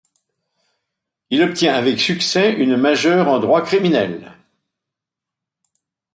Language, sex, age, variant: French, male, 70-79, Français de métropole